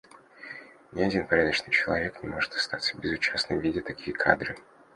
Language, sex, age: Russian, male, 19-29